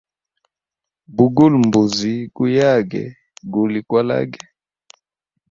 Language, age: Hemba, 19-29